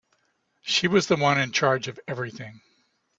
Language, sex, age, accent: English, male, 70-79, United States English